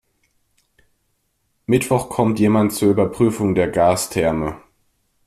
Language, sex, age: German, male, under 19